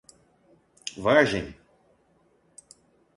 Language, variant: Portuguese, Portuguese (Brasil)